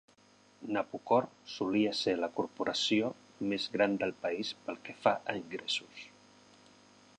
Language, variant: Catalan, Central